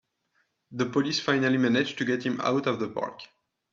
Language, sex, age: English, male, 19-29